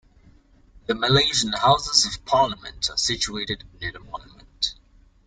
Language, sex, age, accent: English, male, 19-29, Singaporean English